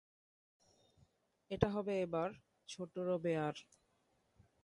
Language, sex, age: Bengali, male, 19-29